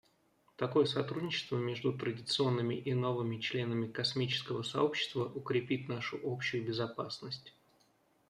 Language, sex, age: Russian, male, 19-29